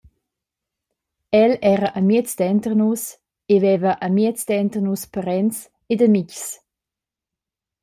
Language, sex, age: Romansh, female, 19-29